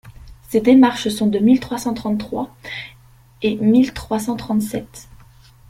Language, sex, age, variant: French, female, under 19, Français de métropole